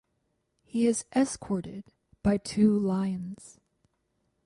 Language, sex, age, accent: English, female, 19-29, United States English